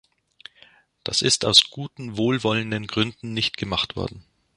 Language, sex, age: German, male, 40-49